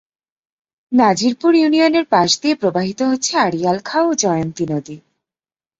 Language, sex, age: Bengali, female, 30-39